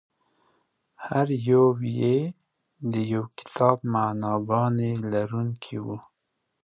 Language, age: Pashto, 40-49